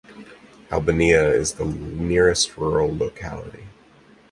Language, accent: English, United States English